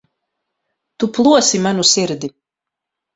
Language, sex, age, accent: Latvian, female, 30-39, Latgaliešu